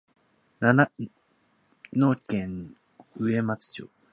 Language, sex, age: Japanese, male, 19-29